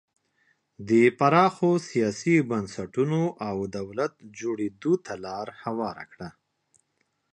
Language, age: Pashto, 30-39